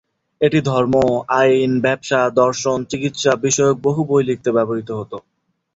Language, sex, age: Bengali, male, 19-29